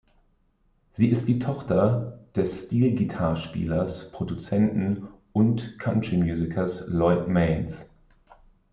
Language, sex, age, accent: German, male, 40-49, Deutschland Deutsch